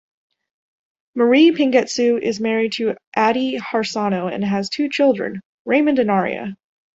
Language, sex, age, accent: English, female, 19-29, United States English